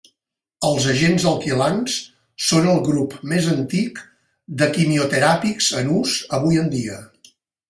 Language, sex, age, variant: Catalan, male, 60-69, Central